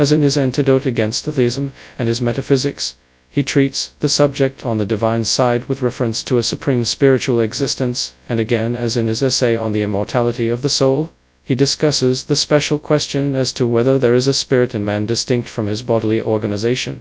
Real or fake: fake